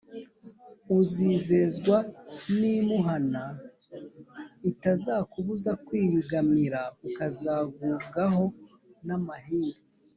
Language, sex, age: Kinyarwanda, male, 30-39